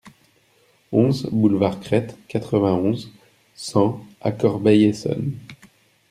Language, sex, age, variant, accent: French, male, 30-39, Français d'Europe, Français de Belgique